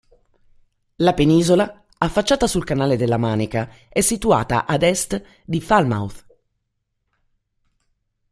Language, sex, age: Italian, female, 40-49